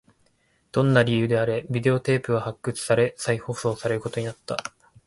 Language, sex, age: Japanese, male, 19-29